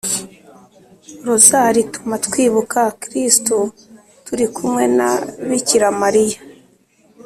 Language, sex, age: Kinyarwanda, female, 19-29